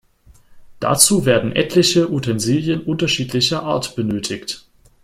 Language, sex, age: German, female, 19-29